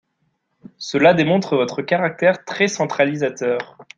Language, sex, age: French, male, 19-29